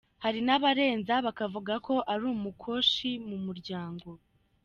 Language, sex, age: Kinyarwanda, female, under 19